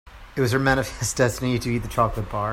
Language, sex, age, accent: English, male, 19-29, United States English